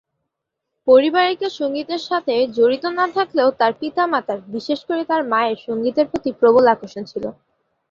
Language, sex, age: Bengali, female, 30-39